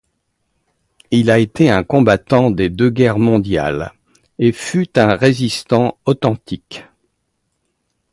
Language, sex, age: French, male, 60-69